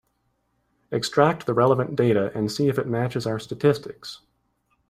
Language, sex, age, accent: English, male, 30-39, United States English